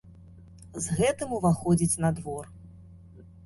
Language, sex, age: Belarusian, female, 30-39